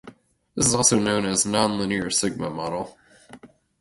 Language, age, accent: English, 30-39, United States English